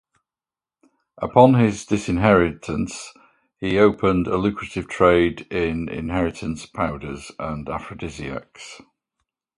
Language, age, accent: English, 60-69, England English